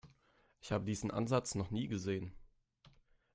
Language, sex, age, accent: German, male, 19-29, Deutschland Deutsch